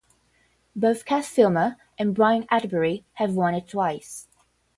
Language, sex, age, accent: English, female, 19-29, United States English; England English